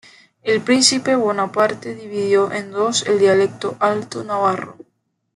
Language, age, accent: Spanish, 19-29, Caribe: Cuba, Venezuela, Puerto Rico, República Dominicana, Panamá, Colombia caribeña, México caribeño, Costa del golfo de México